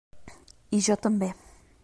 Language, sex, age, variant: Catalan, female, 30-39, Central